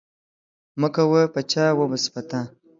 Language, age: Pashto, 19-29